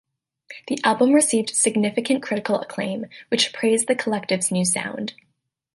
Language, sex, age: English, female, 19-29